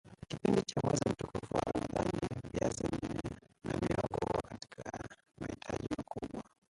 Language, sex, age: Swahili, male, 30-39